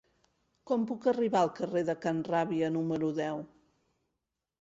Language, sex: Catalan, female